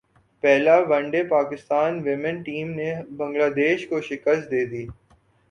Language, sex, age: Urdu, male, 19-29